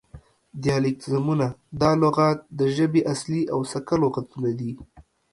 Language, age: Pashto, 19-29